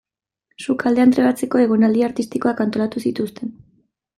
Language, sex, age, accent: Basque, female, 19-29, Erdialdekoa edo Nafarra (Gipuzkoa, Nafarroa)